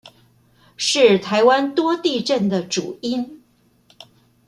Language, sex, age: Chinese, female, 60-69